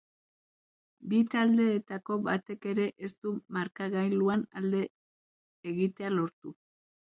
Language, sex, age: Basque, female, 30-39